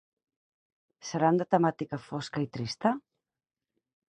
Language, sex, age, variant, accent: Catalan, female, 40-49, Central, Camp de Tarragona